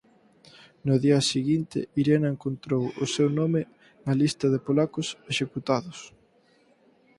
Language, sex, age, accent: Galician, male, 19-29, Atlántico (seseo e gheada)